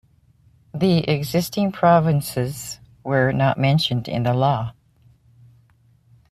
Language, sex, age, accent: English, female, 50-59, United States English